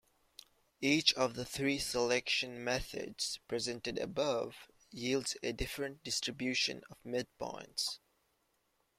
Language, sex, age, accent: English, male, 19-29, West Indies and Bermuda (Bahamas, Bermuda, Jamaica, Trinidad)